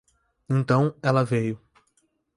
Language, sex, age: Portuguese, male, 19-29